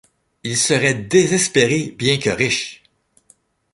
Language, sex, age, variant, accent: French, male, 60-69, Français d'Amérique du Nord, Français du Canada